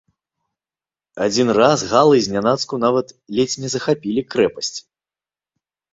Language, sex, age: Belarusian, male, 30-39